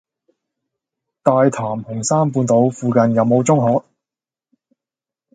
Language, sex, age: Cantonese, male, under 19